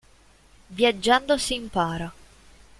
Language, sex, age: Italian, female, 19-29